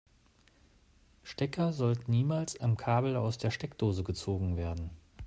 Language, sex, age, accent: German, male, 40-49, Deutschland Deutsch